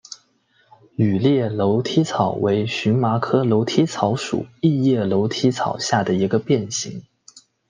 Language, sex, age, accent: Chinese, male, 19-29, 出生地：广东省